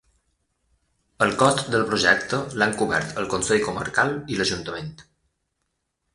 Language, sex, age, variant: Catalan, male, 30-39, Balear